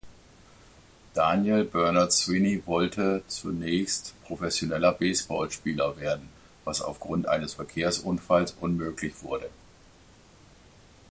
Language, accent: German, Hochdeutsch